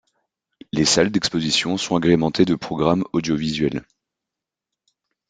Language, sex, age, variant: French, male, 19-29, Français de métropole